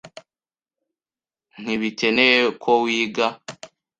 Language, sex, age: Kinyarwanda, male, under 19